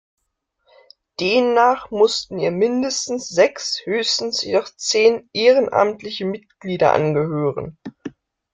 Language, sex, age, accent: German, female, 19-29, Deutschland Deutsch